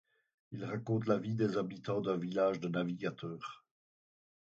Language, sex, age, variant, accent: French, male, 60-69, Français d'Europe, Français de Belgique